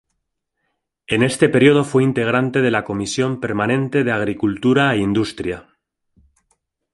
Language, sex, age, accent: Spanish, male, 40-49, España: Centro-Sur peninsular (Madrid, Toledo, Castilla-La Mancha)